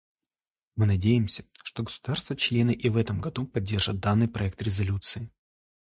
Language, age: Russian, 19-29